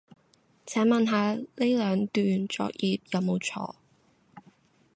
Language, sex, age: Cantonese, female, 19-29